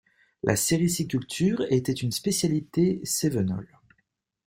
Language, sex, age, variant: French, male, 30-39, Français de métropole